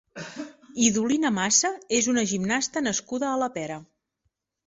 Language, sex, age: Catalan, female, 40-49